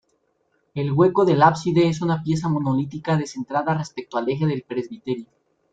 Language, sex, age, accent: Spanish, male, 19-29, México